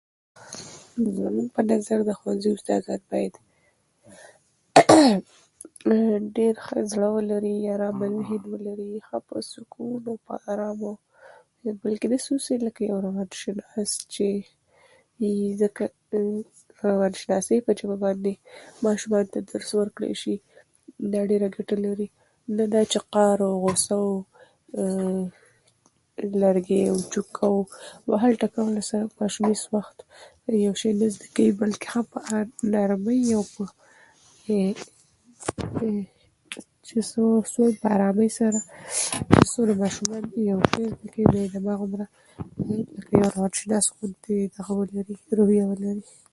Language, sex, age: Pashto, female, 19-29